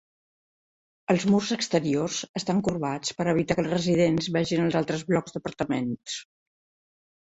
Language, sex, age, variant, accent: Catalan, female, 70-79, Central, central